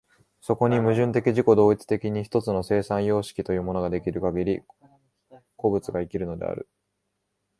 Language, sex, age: Japanese, male, 19-29